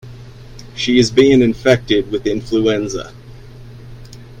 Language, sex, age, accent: English, male, 19-29, United States English